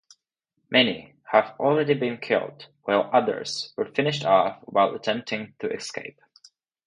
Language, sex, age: English, male, under 19